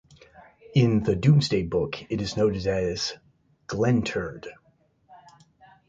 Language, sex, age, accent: English, male, 50-59, United States English